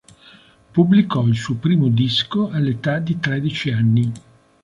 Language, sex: Italian, male